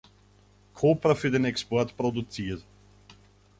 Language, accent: German, Österreichisches Deutsch